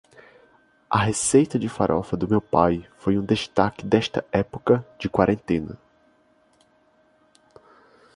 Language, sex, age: Portuguese, male, 19-29